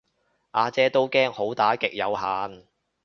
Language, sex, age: Cantonese, male, 19-29